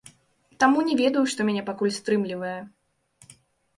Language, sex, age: Belarusian, female, 19-29